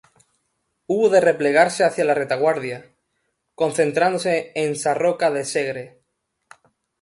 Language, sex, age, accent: Spanish, male, 19-29, España: Sur peninsular (Andalucia, Extremadura, Murcia)